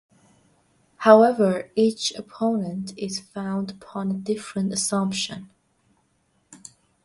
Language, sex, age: English, male, under 19